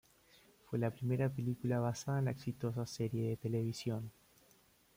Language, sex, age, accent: Spanish, male, 19-29, Rioplatense: Argentina, Uruguay, este de Bolivia, Paraguay